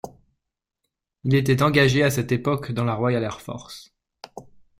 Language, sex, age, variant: French, male, 40-49, Français de métropole